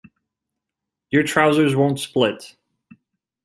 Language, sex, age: English, male, 30-39